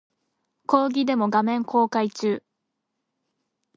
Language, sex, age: Japanese, female, 19-29